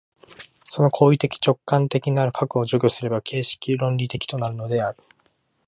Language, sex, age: Japanese, male, 19-29